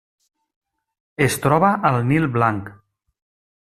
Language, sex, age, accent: Catalan, male, 40-49, valencià